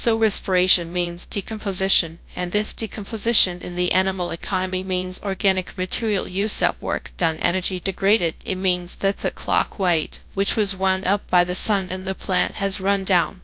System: TTS, GradTTS